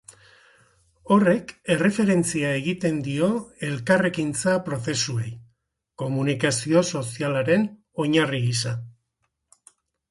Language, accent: Basque, Mendebalekoa (Araba, Bizkaia, Gipuzkoako mendebaleko herri batzuk)